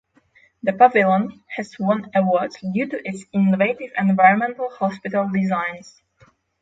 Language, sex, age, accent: English, female, 19-29, Slavic; polish